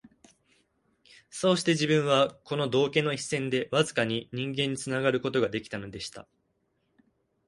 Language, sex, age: Japanese, male, 19-29